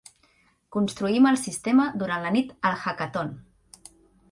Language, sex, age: Catalan, female, 30-39